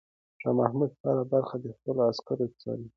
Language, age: Pashto, 19-29